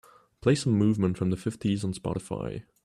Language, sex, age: English, male, 19-29